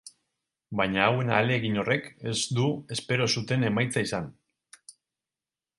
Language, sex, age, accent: Basque, male, 40-49, Mendebalekoa (Araba, Bizkaia, Gipuzkoako mendebaleko herri batzuk)